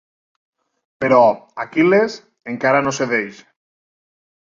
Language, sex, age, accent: Catalan, male, 30-39, Lleidatà